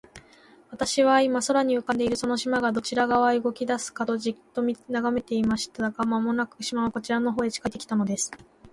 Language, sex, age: Japanese, female, 19-29